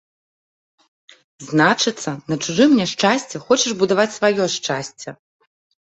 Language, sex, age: Belarusian, female, 30-39